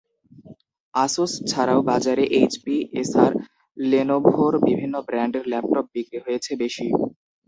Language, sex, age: Bengali, male, 19-29